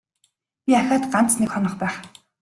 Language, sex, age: Mongolian, female, 19-29